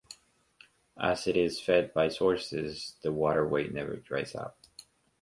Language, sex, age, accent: English, male, 30-39, United States English